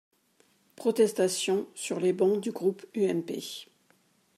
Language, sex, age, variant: French, female, 40-49, Français de métropole